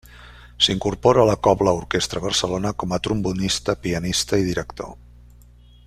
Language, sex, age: Catalan, male, 60-69